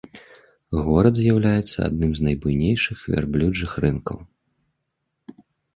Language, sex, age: Belarusian, male, 30-39